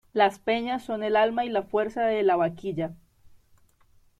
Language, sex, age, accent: Spanish, female, 19-29, Andino-Pacífico: Colombia, Perú, Ecuador, oeste de Bolivia y Venezuela andina